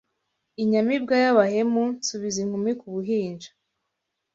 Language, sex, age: Kinyarwanda, female, 19-29